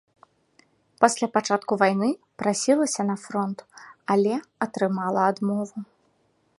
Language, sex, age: Belarusian, female, 19-29